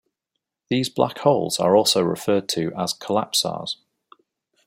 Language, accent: English, England English